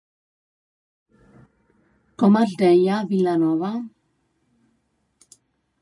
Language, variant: Catalan, Central